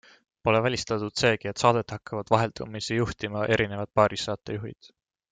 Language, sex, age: Estonian, male, 19-29